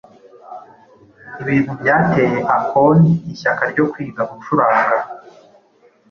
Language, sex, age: Kinyarwanda, male, 19-29